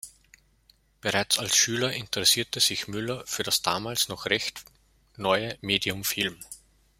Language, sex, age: German, male, 19-29